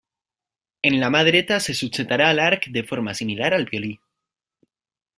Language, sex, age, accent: Catalan, male, 19-29, valencià